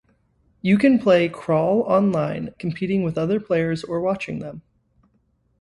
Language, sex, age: English, male, 19-29